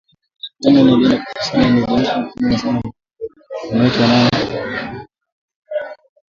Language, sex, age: Swahili, male, 19-29